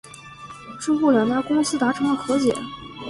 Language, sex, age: Chinese, female, 19-29